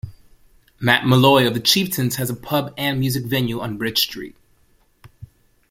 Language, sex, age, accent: English, male, 19-29, United States English